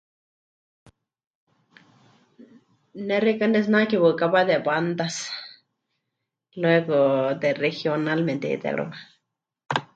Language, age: Huichol, 30-39